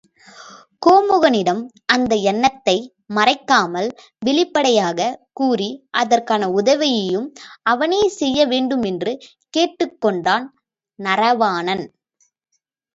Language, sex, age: Tamil, female, 19-29